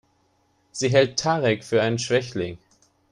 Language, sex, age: German, male, 19-29